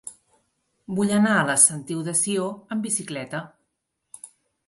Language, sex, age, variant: Catalan, female, 40-49, Central